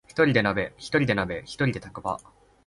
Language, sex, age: Japanese, male, 19-29